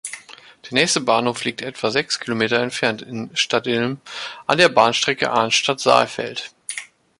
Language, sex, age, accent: German, male, 30-39, Deutschland Deutsch